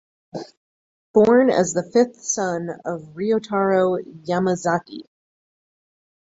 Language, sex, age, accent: English, female, 40-49, United States English